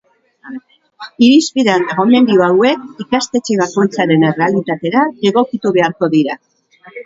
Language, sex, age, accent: Basque, female, 70-79, Mendebalekoa (Araba, Bizkaia, Gipuzkoako mendebaleko herri batzuk)